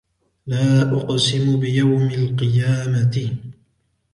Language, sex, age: Arabic, male, 19-29